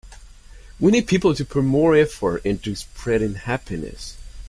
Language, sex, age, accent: English, male, under 19, United States English